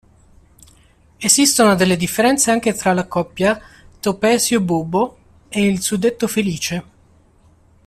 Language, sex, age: Italian, male, 30-39